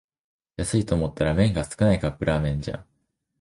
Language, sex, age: Japanese, male, under 19